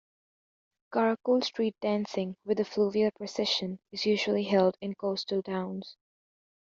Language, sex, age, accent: English, female, under 19, United States English